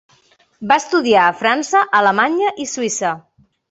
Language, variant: Catalan, Central